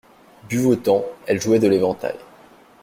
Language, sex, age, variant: French, male, 19-29, Français de métropole